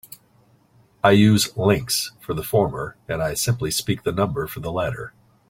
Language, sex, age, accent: English, male, 40-49, United States English